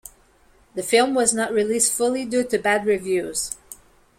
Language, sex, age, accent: English, female, 40-49, Canadian English